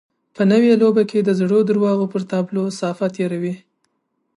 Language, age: Pashto, 19-29